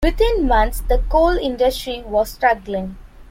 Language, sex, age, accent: English, female, 19-29, India and South Asia (India, Pakistan, Sri Lanka)